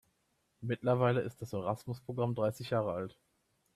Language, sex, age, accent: German, male, 19-29, Deutschland Deutsch